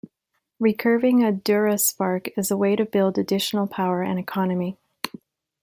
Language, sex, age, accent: English, female, 19-29, Canadian English